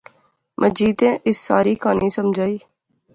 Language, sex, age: Pahari-Potwari, female, 19-29